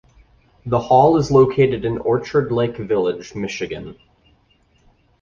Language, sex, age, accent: English, male, 19-29, United States English